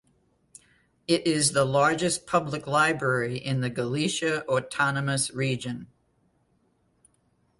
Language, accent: English, United States English